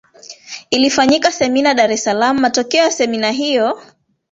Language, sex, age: Swahili, female, 19-29